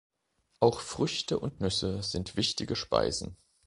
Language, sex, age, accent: German, male, 40-49, Deutschland Deutsch